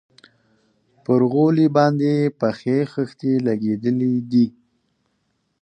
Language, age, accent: Pashto, 19-29, معیاري پښتو